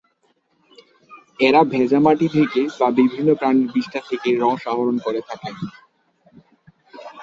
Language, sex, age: Bengali, male, 19-29